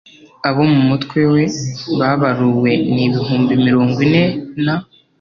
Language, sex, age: Kinyarwanda, male, under 19